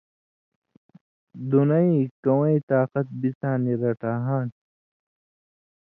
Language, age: Indus Kohistani, 19-29